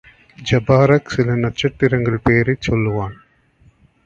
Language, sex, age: Tamil, male, 30-39